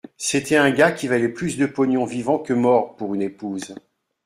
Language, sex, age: French, male, 60-69